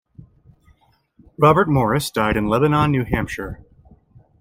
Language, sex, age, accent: English, male, 19-29, United States English